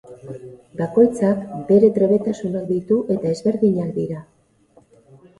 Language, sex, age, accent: Basque, female, 50-59, Erdialdekoa edo Nafarra (Gipuzkoa, Nafarroa)